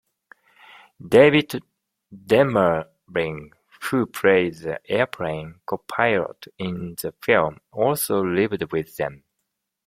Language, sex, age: English, male, 50-59